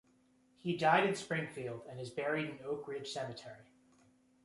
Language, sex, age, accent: English, male, 19-29, United States English